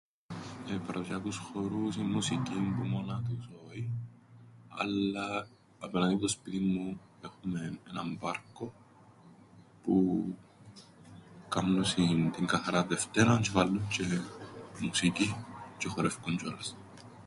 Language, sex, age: Greek, male, 19-29